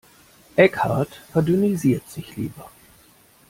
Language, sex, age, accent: German, male, 30-39, Deutschland Deutsch